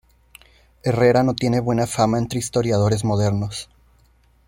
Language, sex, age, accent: Spanish, male, 19-29, México